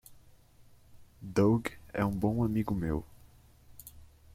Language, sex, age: Portuguese, male, 19-29